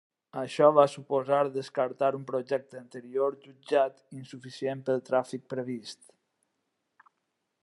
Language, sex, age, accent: Catalan, male, 50-59, valencià